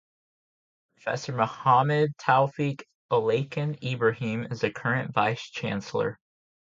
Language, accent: English, United States English